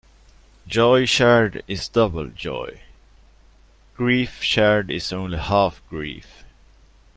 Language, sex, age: English, male, 19-29